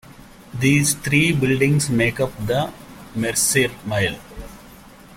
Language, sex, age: English, male, 40-49